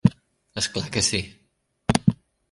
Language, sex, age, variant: Catalan, male, 30-39, Nord-Occidental